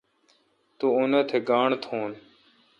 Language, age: Kalkoti, 19-29